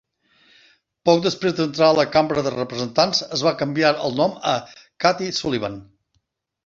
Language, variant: Catalan, Septentrional